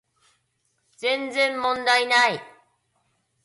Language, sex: Japanese, female